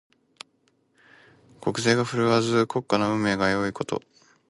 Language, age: Japanese, 19-29